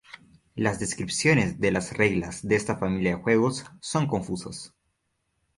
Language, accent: Spanish, Andino-Pacífico: Colombia, Perú, Ecuador, oeste de Bolivia y Venezuela andina